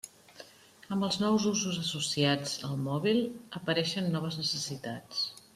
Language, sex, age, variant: Catalan, female, 50-59, Central